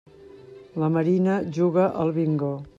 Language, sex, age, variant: Catalan, female, 50-59, Central